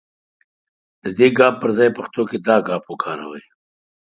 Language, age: Pashto, 50-59